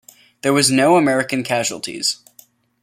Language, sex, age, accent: English, male, under 19, United States English